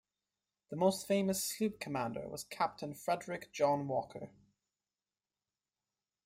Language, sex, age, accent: English, male, 19-29, United States English